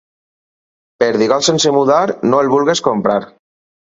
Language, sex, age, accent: Catalan, male, 30-39, apitxat